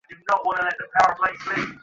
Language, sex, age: Bengali, male, 19-29